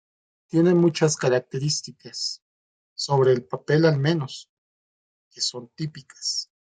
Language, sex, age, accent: Spanish, male, 40-49, México